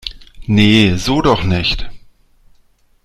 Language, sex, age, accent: German, male, 40-49, Deutschland Deutsch